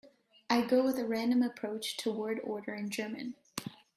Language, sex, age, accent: English, female, 19-29, Canadian English